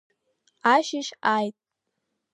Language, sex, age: Abkhazian, female, under 19